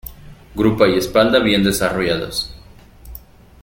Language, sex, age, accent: Spanish, male, 19-29, México